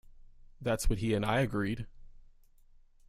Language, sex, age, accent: English, male, 19-29, United States English